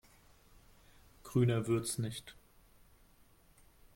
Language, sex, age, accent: German, male, 19-29, Deutschland Deutsch